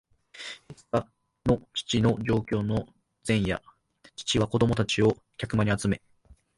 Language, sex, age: Japanese, male, 19-29